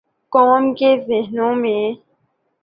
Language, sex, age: Urdu, male, 19-29